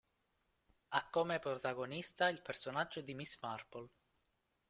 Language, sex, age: Italian, male, 19-29